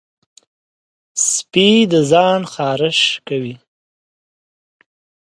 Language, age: Pashto, 19-29